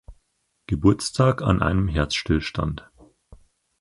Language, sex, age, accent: German, male, 19-29, Deutschland Deutsch